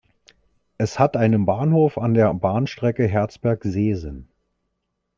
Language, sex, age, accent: German, male, 40-49, Deutschland Deutsch